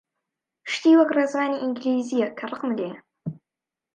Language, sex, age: Central Kurdish, female, under 19